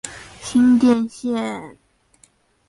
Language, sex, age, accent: Chinese, female, under 19, 出生地：新北市